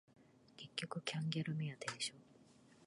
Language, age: Japanese, 50-59